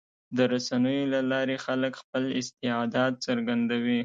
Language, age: Pashto, 19-29